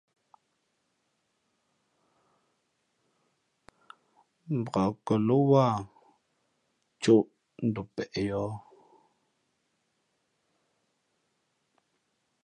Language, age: Fe'fe', 19-29